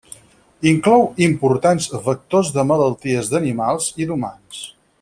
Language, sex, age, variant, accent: Catalan, male, 50-59, Central, central